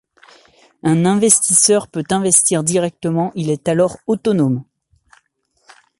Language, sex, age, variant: French, male, 30-39, Français de métropole